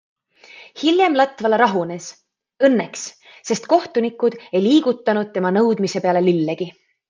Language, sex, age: Estonian, female, 19-29